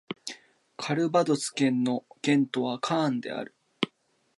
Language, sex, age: Japanese, male, 19-29